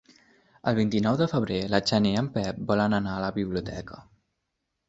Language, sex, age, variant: Catalan, male, under 19, Nord-Occidental